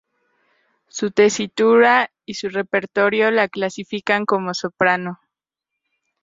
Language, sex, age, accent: Spanish, female, 19-29, México